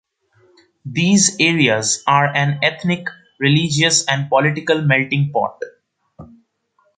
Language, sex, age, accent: English, male, under 19, India and South Asia (India, Pakistan, Sri Lanka)